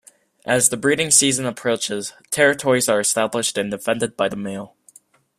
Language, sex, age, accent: English, male, under 19, United States English